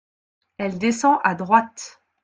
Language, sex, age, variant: French, female, 30-39, Français de métropole